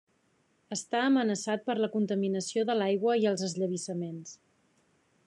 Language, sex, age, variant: Catalan, female, 40-49, Central